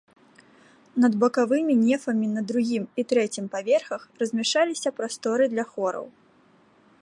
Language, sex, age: Belarusian, female, 19-29